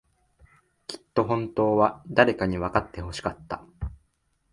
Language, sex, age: Japanese, male, 19-29